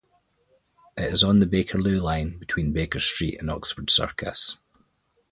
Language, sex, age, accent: English, male, 40-49, Scottish English